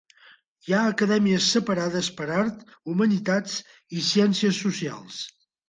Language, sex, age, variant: Catalan, male, 50-59, Central